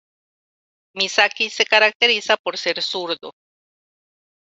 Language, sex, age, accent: Spanish, female, 50-59, América central